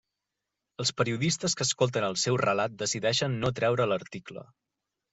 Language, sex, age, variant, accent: Catalan, male, 30-39, Central, central